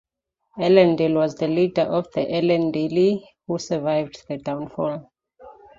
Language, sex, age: English, female, 40-49